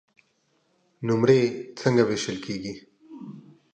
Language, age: Pashto, 30-39